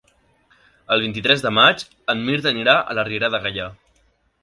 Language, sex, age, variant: Catalan, male, 19-29, Central